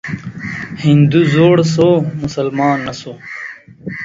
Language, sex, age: Pashto, male, 19-29